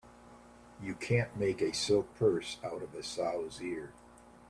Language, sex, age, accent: English, male, 70-79, United States English